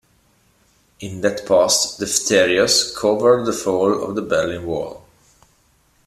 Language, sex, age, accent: English, male, 50-59, United States English